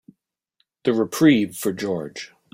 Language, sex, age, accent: English, male, 40-49, United States English